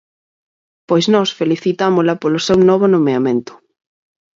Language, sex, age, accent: Galician, female, 30-39, Normativo (estándar)